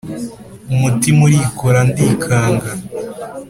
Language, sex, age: Kinyarwanda, male, 19-29